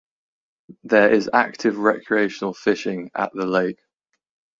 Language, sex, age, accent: English, male, 19-29, England English